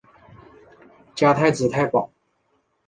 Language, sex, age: Chinese, male, under 19